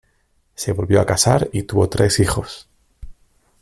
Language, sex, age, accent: Spanish, male, 30-39, España: Centro-Sur peninsular (Madrid, Toledo, Castilla-La Mancha)